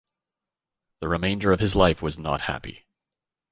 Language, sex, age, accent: English, male, 40-49, Canadian English